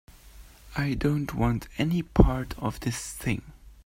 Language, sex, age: English, male, 19-29